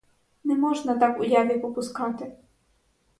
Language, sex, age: Ukrainian, female, 19-29